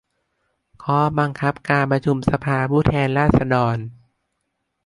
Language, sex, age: Thai, male, under 19